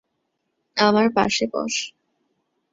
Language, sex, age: Bengali, female, 19-29